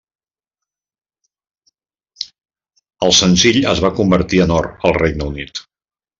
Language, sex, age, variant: Catalan, male, 50-59, Central